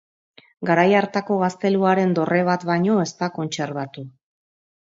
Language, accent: Basque, Mendebalekoa (Araba, Bizkaia, Gipuzkoako mendebaleko herri batzuk)